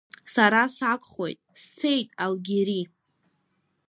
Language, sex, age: Abkhazian, female, under 19